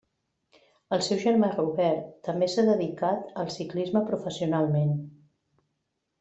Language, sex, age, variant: Catalan, female, 40-49, Central